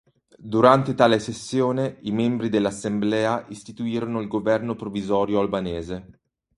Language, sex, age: Italian, male, 30-39